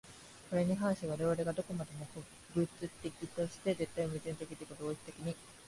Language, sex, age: Japanese, female, 19-29